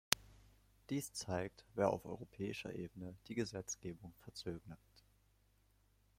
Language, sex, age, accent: German, male, under 19, Deutschland Deutsch